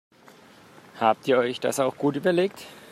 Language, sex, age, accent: German, male, 30-39, Deutschland Deutsch